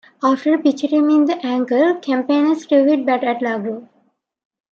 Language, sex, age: English, female, 19-29